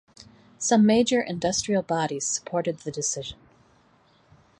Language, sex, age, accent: English, female, 40-49, United States English